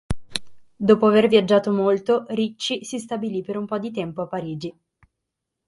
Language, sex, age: Italian, female, 19-29